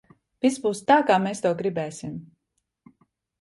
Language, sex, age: Latvian, female, 30-39